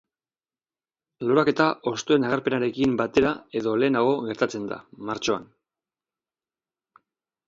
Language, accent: Basque, Erdialdekoa edo Nafarra (Gipuzkoa, Nafarroa)